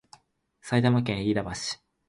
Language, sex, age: Japanese, male, under 19